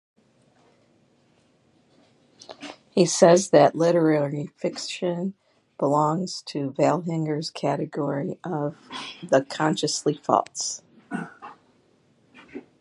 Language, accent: English, United States English